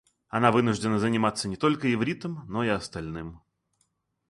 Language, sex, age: Russian, male, 30-39